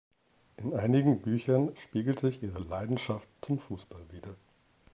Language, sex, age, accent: German, male, 30-39, Deutschland Deutsch